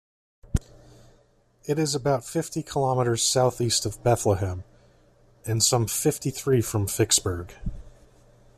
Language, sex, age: English, male, 30-39